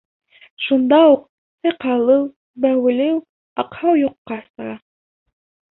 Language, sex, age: Bashkir, female, 19-29